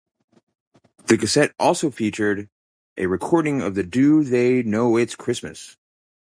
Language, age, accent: English, 40-49, United States English